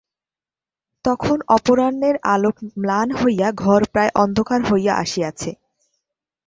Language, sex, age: Bengali, female, 19-29